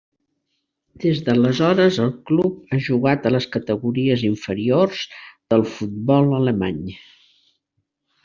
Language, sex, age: Catalan, female, 70-79